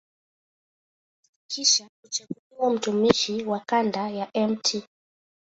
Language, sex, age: Swahili, male, 19-29